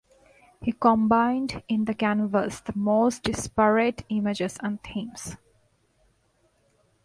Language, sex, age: English, female, 19-29